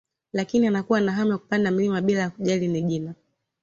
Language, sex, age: Swahili, female, 19-29